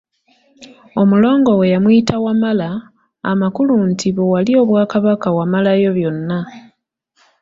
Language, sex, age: Ganda, female, 30-39